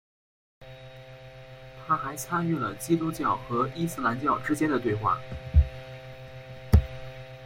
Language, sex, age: Chinese, male, under 19